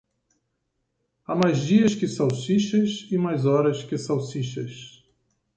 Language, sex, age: Portuguese, male, 50-59